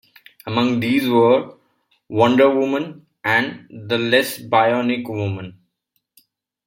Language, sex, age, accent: English, male, 30-39, India and South Asia (India, Pakistan, Sri Lanka)